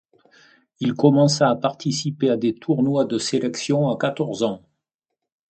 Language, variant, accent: French, Français de métropole, Français du sud de la France